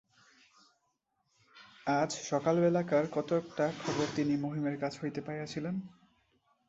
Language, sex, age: Bengali, male, 19-29